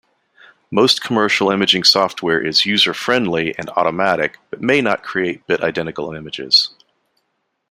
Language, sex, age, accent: English, male, 40-49, United States English